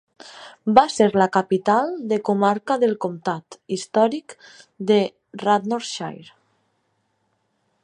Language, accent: Catalan, valencià